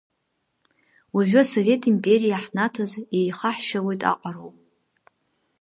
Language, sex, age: Abkhazian, female, 19-29